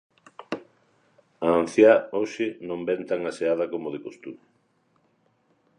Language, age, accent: Galician, 60-69, Normativo (estándar)